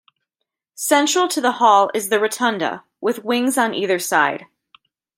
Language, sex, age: English, female, 30-39